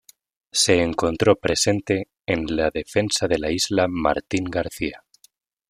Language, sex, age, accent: Spanish, male, 19-29, España: Centro-Sur peninsular (Madrid, Toledo, Castilla-La Mancha)